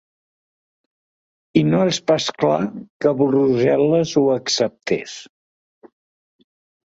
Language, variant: Catalan, Central